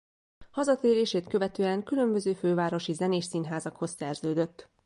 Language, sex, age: Hungarian, female, 19-29